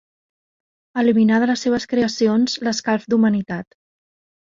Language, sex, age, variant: Catalan, female, 40-49, Central